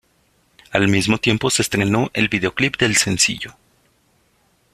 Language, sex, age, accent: Spanish, male, 19-29, México